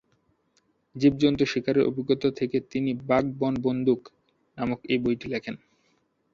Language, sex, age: Bengali, male, 19-29